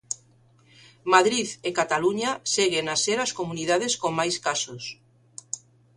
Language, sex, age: Galician, female, 50-59